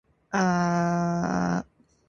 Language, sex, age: Indonesian, female, 19-29